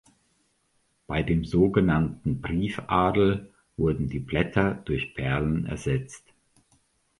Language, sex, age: German, male, 60-69